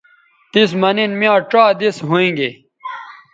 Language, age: Bateri, 19-29